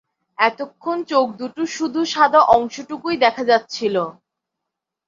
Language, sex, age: Bengali, female, 19-29